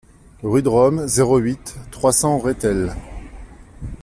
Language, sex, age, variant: French, male, 50-59, Français de métropole